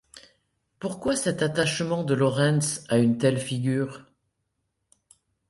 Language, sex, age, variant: French, female, 60-69, Français de métropole